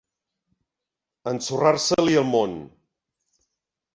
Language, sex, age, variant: Catalan, male, 50-59, Central